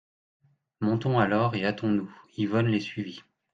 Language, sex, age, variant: French, male, 40-49, Français de métropole